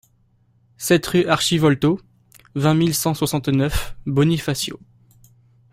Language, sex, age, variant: French, male, under 19, Français de métropole